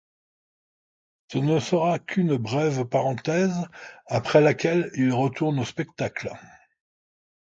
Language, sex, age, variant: French, male, 60-69, Français de métropole